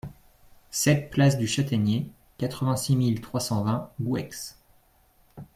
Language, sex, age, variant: French, male, 30-39, Français de métropole